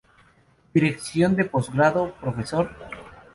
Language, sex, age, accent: Spanish, male, 19-29, México